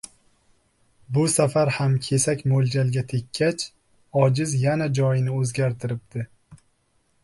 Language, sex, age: Uzbek, male, 19-29